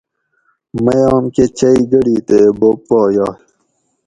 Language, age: Gawri, 19-29